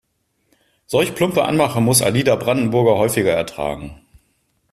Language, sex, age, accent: German, male, 40-49, Deutschland Deutsch